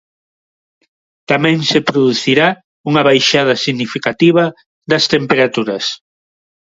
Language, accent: Galician, Neofalante